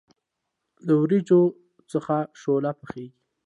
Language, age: Pashto, 19-29